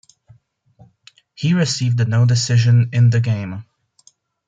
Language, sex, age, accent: English, male, 19-29, United States English